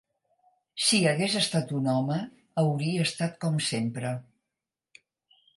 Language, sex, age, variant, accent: Catalan, female, 70-79, Central, central